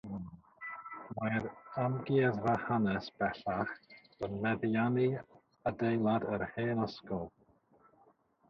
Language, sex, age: Welsh, male, 50-59